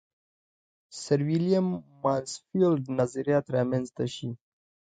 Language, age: Pashto, 19-29